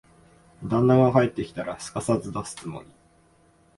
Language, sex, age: Japanese, male, 19-29